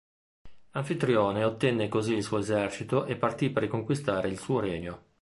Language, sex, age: Italian, male, 50-59